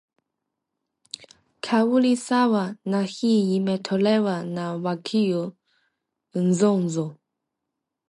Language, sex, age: Swahili, female, 19-29